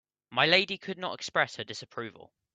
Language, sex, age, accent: English, male, under 19, England English